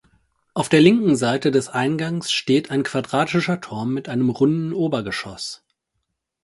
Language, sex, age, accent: German, male, 30-39, Deutschland Deutsch